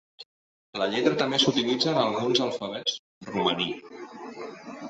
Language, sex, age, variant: Catalan, male, 50-59, Central